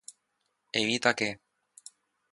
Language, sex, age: Spanish, male, 19-29